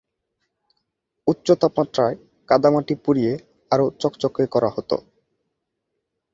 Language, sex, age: Bengali, male, 19-29